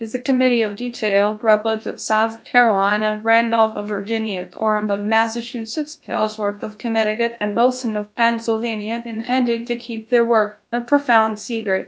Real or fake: fake